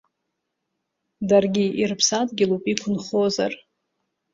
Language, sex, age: Abkhazian, female, 30-39